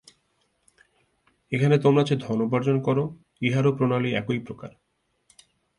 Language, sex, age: Bengali, male, 19-29